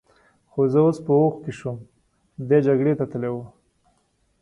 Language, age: Pashto, 30-39